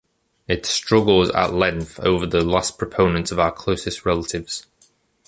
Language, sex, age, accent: English, male, under 19, England English